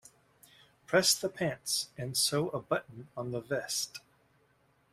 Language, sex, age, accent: English, male, 40-49, United States English